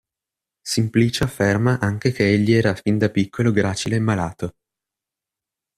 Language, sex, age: Italian, male, 19-29